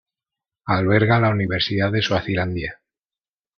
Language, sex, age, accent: Spanish, male, 30-39, España: Centro-Sur peninsular (Madrid, Toledo, Castilla-La Mancha)